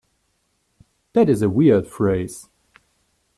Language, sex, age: English, male, 19-29